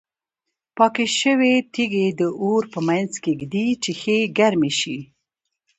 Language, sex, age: Pashto, female, 19-29